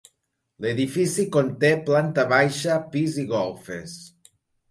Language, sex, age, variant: Catalan, male, 40-49, Nord-Occidental